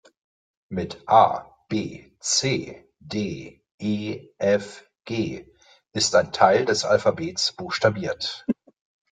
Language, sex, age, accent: German, male, 30-39, Deutschland Deutsch